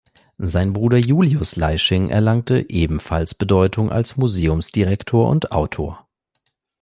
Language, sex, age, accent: German, male, 19-29, Deutschland Deutsch